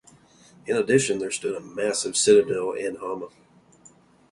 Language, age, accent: English, 19-29, United States English